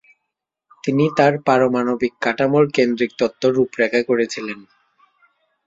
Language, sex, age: Bengali, male, 19-29